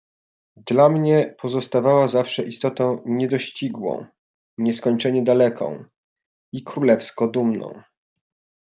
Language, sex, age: Polish, male, 30-39